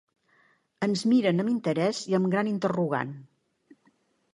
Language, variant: Catalan, Central